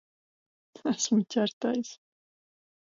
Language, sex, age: Latvian, female, 40-49